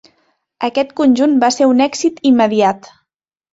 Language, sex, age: Catalan, female, 30-39